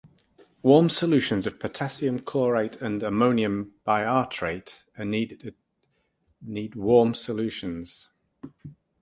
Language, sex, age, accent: English, male, 60-69, England English